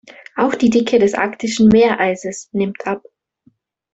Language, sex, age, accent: German, female, 19-29, Österreichisches Deutsch